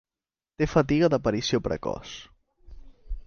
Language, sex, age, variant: Catalan, male, 19-29, Central